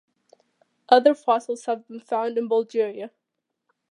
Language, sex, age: English, female, under 19